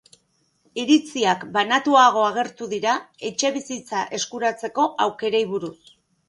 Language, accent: Basque, Erdialdekoa edo Nafarra (Gipuzkoa, Nafarroa)